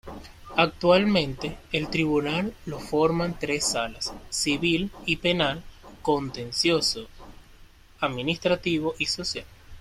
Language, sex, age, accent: Spanish, male, 19-29, Caribe: Cuba, Venezuela, Puerto Rico, República Dominicana, Panamá, Colombia caribeña, México caribeño, Costa del golfo de México